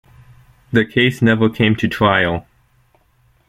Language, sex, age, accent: English, male, under 19, United States English